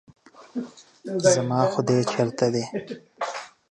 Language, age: Pashto, 19-29